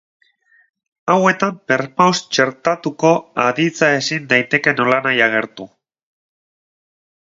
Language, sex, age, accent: Basque, male, 30-39, Mendebalekoa (Araba, Bizkaia, Gipuzkoako mendebaleko herri batzuk)